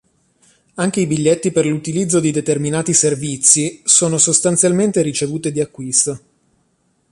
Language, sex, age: Italian, male, 30-39